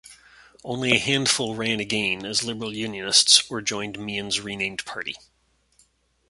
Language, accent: English, Canadian English